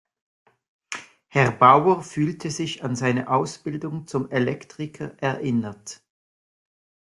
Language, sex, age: German, male, 40-49